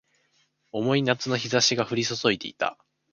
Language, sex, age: Japanese, male, 19-29